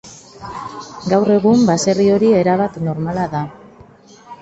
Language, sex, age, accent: Basque, female, 40-49, Mendebalekoa (Araba, Bizkaia, Gipuzkoako mendebaleko herri batzuk)